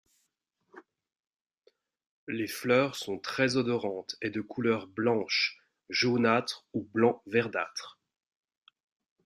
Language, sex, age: French, male, 40-49